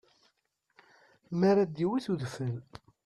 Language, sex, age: Kabyle, male, 30-39